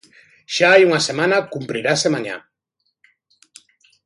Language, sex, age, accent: Galician, male, 40-49, Normativo (estándar)